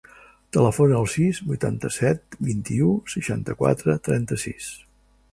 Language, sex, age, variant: Catalan, male, 60-69, Central